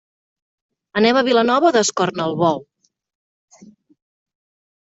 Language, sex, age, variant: Catalan, female, 30-39, Central